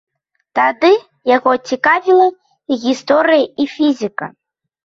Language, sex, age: Belarusian, female, 30-39